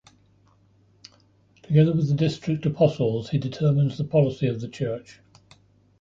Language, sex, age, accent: English, male, 60-69, England English